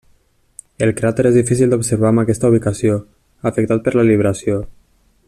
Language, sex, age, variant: Catalan, male, 19-29, Nord-Occidental